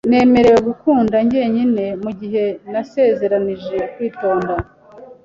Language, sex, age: Kinyarwanda, female, 40-49